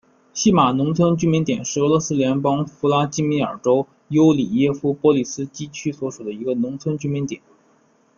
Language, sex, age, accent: Chinese, male, 19-29, 出生地：山东省